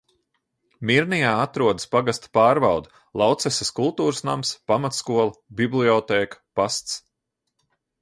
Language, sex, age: Latvian, male, 40-49